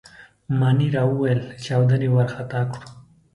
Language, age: Pashto, 30-39